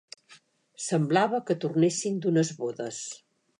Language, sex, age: Catalan, female, 60-69